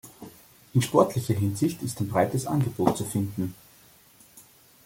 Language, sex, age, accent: German, male, 30-39, Österreichisches Deutsch